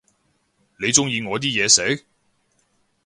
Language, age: Cantonese, 40-49